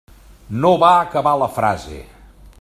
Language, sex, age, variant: Catalan, male, 60-69, Central